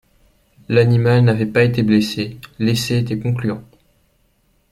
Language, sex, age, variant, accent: French, male, 19-29, Français des départements et régions d'outre-mer, Français de La Réunion